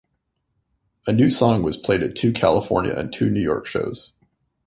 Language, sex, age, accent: English, male, 30-39, Canadian English